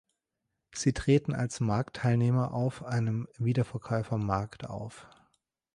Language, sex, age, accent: German, male, 30-39, Deutschland Deutsch